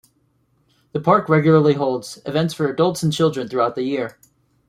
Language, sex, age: English, male, 19-29